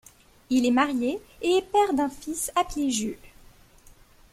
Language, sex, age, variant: French, female, 19-29, Français de métropole